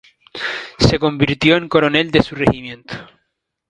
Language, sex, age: Spanish, male, 19-29